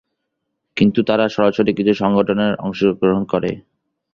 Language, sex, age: Bengali, male, under 19